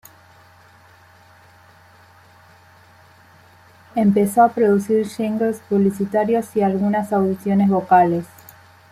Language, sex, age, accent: Spanish, female, 30-39, Rioplatense: Argentina, Uruguay, este de Bolivia, Paraguay